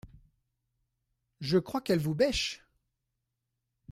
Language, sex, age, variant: French, male, 40-49, Français de métropole